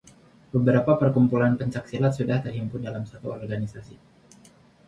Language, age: Indonesian, 19-29